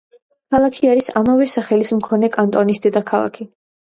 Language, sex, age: Georgian, female, under 19